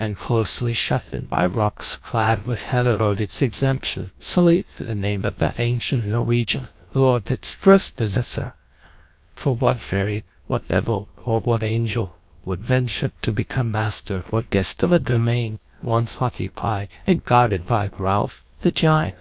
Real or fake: fake